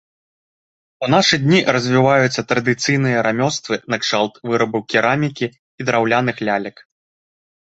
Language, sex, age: Belarusian, male, 19-29